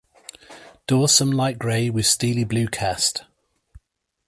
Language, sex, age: English, male, 30-39